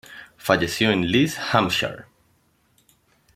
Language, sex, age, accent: Spanish, male, 19-29, Andino-Pacífico: Colombia, Perú, Ecuador, oeste de Bolivia y Venezuela andina